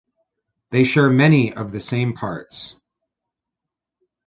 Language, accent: English, United States English